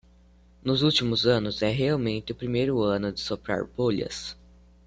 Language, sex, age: Portuguese, male, under 19